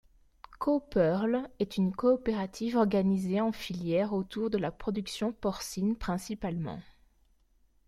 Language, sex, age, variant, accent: French, female, 19-29, Français d'Europe, Français de Belgique